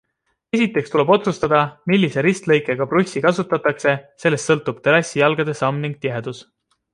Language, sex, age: Estonian, male, 30-39